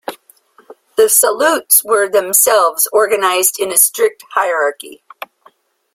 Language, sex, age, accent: English, female, 60-69, United States English